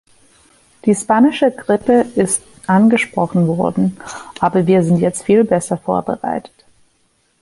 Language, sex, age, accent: German, female, 30-39, Amerikanisches Deutsch